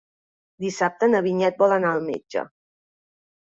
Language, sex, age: Catalan, female, 30-39